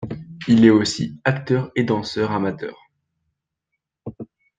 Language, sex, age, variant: French, male, 19-29, Français de métropole